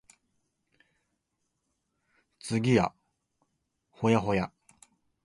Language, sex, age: Japanese, male, 19-29